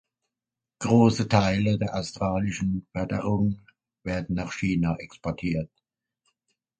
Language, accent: German, Deutschland Deutsch